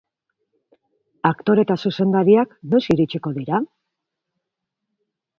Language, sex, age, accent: Basque, female, 40-49, Mendebalekoa (Araba, Bizkaia, Gipuzkoako mendebaleko herri batzuk)